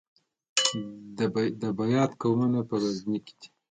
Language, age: Pashto, 19-29